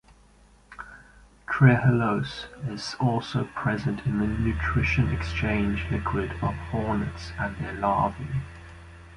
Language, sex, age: English, male, 30-39